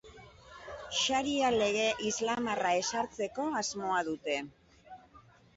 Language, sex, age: Basque, female, 50-59